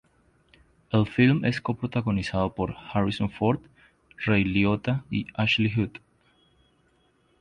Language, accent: Spanish, Andino-Pacífico: Colombia, Perú, Ecuador, oeste de Bolivia y Venezuela andina